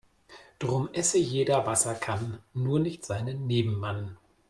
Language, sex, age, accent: German, male, 40-49, Deutschland Deutsch